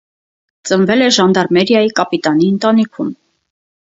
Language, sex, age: Armenian, female, 30-39